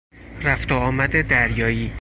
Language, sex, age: Persian, male, 30-39